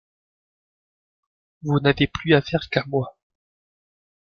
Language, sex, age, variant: French, male, 30-39, Français de métropole